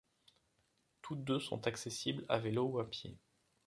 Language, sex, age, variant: French, male, 30-39, Français de métropole